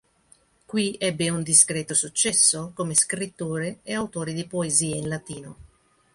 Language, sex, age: Italian, female, 50-59